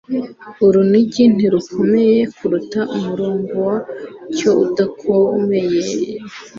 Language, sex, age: Kinyarwanda, female, 19-29